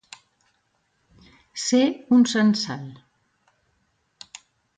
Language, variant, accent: Catalan, Central, central